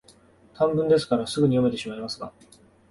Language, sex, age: Japanese, male, 19-29